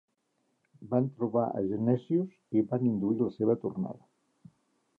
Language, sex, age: Catalan, male, 60-69